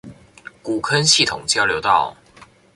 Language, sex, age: Chinese, male, under 19